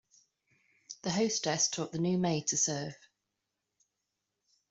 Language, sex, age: English, female, 30-39